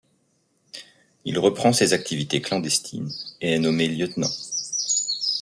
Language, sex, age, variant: French, male, 40-49, Français de métropole